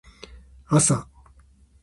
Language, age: Japanese, 50-59